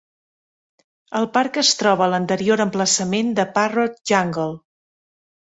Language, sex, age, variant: Catalan, female, 40-49, Central